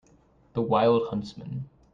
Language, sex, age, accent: English, male, 19-29, United States English